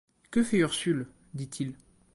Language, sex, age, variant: French, male, 19-29, Français de métropole